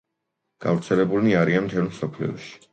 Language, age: Georgian, 19-29